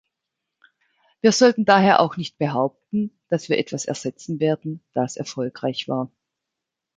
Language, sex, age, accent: German, female, 50-59, Deutschland Deutsch